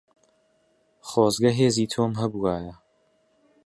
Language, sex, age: Central Kurdish, male, 19-29